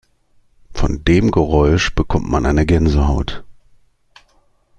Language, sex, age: German, male, 50-59